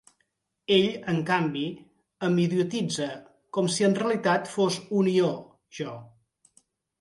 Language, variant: Catalan, Central